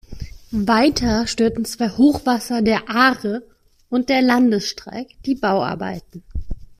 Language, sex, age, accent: German, female, 30-39, Deutschland Deutsch